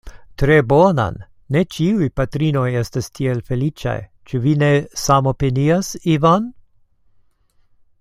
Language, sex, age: Esperanto, male, 70-79